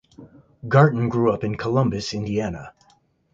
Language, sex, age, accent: English, male, 50-59, United States English